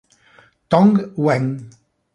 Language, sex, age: Italian, male, 40-49